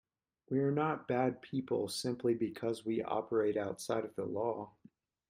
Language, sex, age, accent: English, male, 19-29, United States English